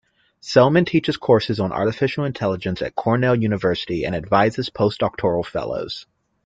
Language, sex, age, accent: English, male, 19-29, United States English